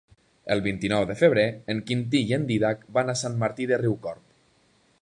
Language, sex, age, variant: Catalan, male, 19-29, Nord-Occidental